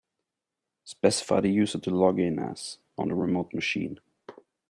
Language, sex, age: English, male, 19-29